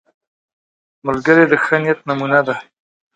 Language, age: Pashto, 30-39